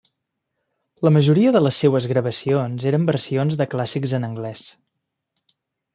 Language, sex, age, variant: Catalan, male, 30-39, Central